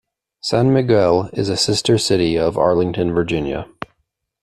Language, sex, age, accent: English, male, 19-29, United States English